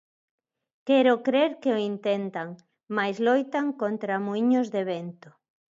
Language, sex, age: Galician, female, 50-59